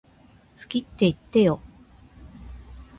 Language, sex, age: Japanese, female, 40-49